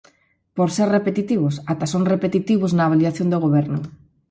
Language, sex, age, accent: Galician, female, 40-49, Normativo (estándar)